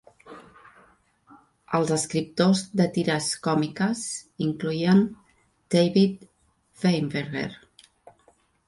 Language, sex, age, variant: Catalan, female, 50-59, Central